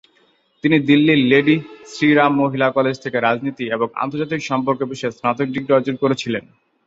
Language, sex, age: Bengali, male, 19-29